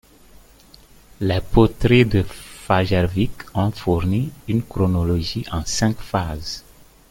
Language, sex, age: French, male, 40-49